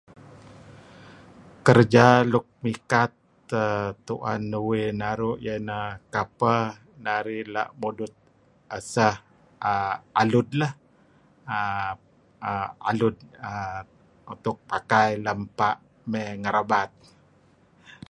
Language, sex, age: Kelabit, male, 60-69